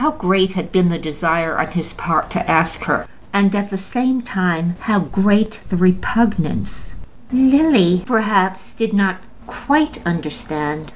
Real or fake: real